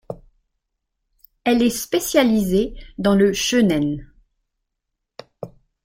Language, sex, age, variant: French, female, 50-59, Français de métropole